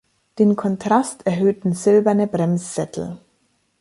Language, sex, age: German, female, 30-39